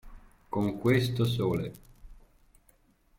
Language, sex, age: Italian, male, 30-39